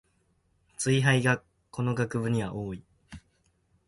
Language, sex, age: Japanese, male, 19-29